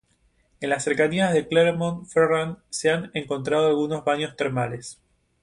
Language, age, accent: Spanish, 30-39, Rioplatense: Argentina, Uruguay, este de Bolivia, Paraguay